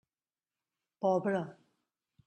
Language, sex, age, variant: Catalan, female, 40-49, Central